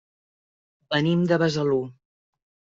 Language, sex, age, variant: Catalan, female, 40-49, Central